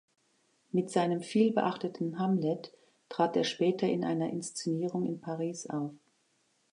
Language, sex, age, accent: German, female, 60-69, Deutschland Deutsch